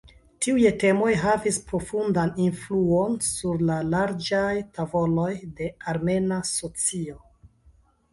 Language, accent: Esperanto, Internacia